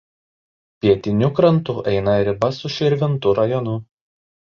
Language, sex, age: Lithuanian, male, 19-29